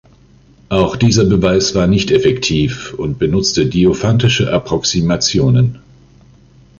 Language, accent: German, Deutschland Deutsch